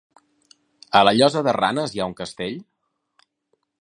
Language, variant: Catalan, Central